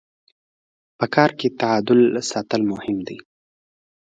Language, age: Pashto, 19-29